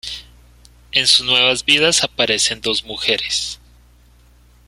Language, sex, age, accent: Spanish, male, 30-39, Caribe: Cuba, Venezuela, Puerto Rico, República Dominicana, Panamá, Colombia caribeña, México caribeño, Costa del golfo de México